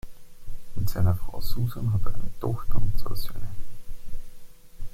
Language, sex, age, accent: German, male, 30-39, Österreichisches Deutsch